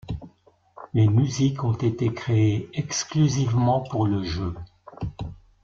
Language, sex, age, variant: French, male, 60-69, Français de métropole